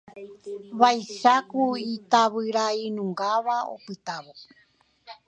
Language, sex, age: Guarani, female, 19-29